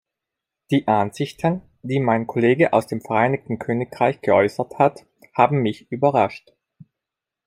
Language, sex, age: German, male, 30-39